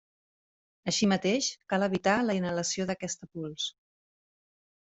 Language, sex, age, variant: Catalan, female, 30-39, Central